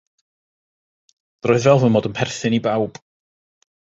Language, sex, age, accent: Welsh, male, 30-39, Y Deyrnas Unedig Cymraeg